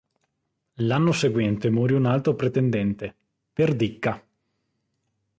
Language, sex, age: Italian, male, 19-29